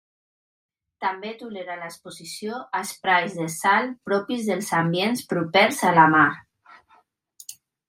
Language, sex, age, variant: Catalan, female, 30-39, Central